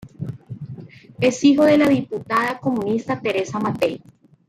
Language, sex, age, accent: Spanish, female, 30-39, Caribe: Cuba, Venezuela, Puerto Rico, República Dominicana, Panamá, Colombia caribeña, México caribeño, Costa del golfo de México